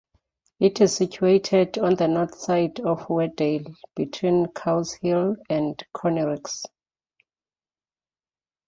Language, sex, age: English, female, 40-49